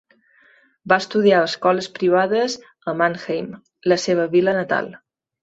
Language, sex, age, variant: Catalan, female, 30-39, Balear